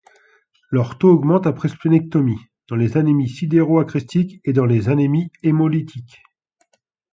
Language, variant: French, Français de métropole